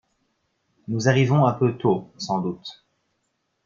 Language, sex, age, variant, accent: French, male, 30-39, Français d'Europe, Français de Belgique